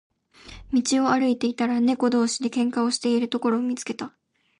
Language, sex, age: Japanese, female, under 19